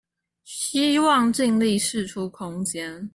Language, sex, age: Chinese, female, 19-29